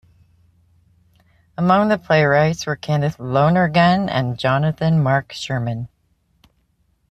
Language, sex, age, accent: English, female, 50-59, United States English